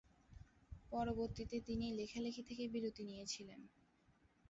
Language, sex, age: Bengali, female, 19-29